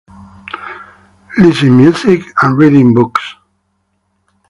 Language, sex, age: English, male, 60-69